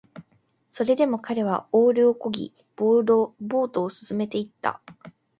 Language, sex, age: Japanese, female, 19-29